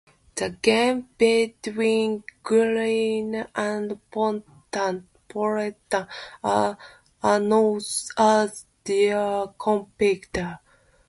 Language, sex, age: English, female, 30-39